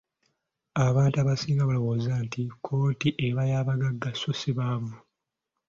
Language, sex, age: Ganda, male, 19-29